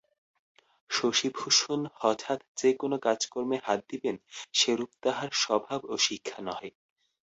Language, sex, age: Bengali, male, under 19